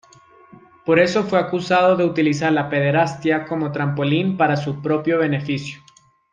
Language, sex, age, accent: Spanish, male, 19-29, Andino-Pacífico: Colombia, Perú, Ecuador, oeste de Bolivia y Venezuela andina